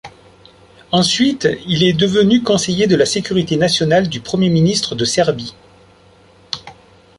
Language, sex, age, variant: French, male, 40-49, Français de métropole